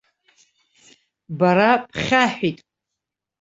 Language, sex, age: Abkhazian, female, 40-49